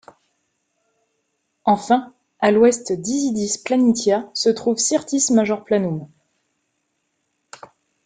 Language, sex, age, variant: French, female, 19-29, Français de métropole